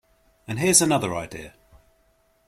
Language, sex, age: English, male, 50-59